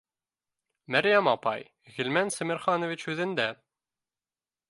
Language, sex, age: Bashkir, male, 19-29